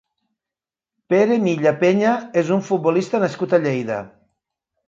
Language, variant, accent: Catalan, Valencià meridional, valencià